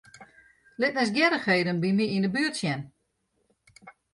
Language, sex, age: Western Frisian, female, 60-69